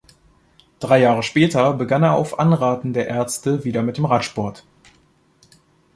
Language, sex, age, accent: German, male, under 19, Deutschland Deutsch